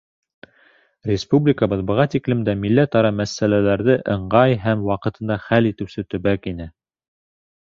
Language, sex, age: Bashkir, male, 19-29